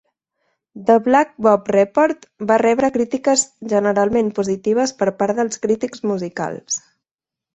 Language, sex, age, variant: Catalan, female, 19-29, Central